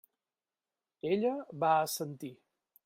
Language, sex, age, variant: Catalan, male, 50-59, Central